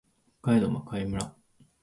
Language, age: Japanese, 19-29